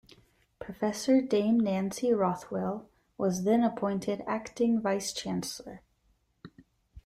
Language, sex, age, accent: English, female, 19-29, United States English